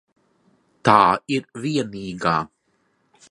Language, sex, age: Latvian, male, 30-39